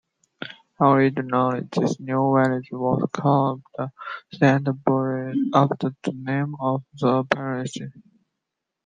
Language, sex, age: English, male, 19-29